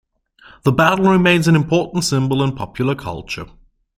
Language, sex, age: English, male, 19-29